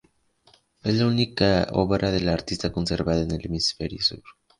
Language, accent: Spanish, México